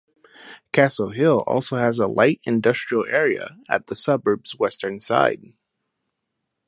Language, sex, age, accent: English, male, 30-39, United States English